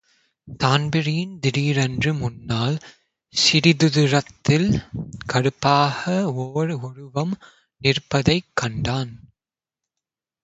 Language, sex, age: Tamil, male, under 19